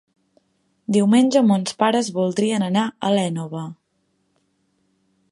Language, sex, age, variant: Catalan, female, 19-29, Central